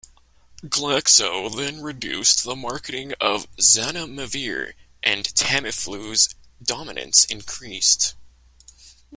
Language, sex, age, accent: English, male, 40-49, United States English